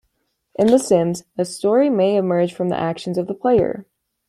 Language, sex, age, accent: English, female, under 19, United States English